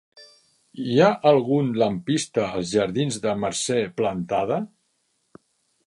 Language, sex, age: Catalan, male, 50-59